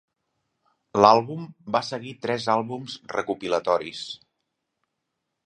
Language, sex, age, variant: Catalan, male, 50-59, Central